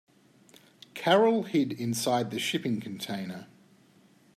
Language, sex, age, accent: English, male, 30-39, Australian English